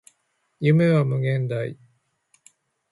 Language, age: Japanese, 50-59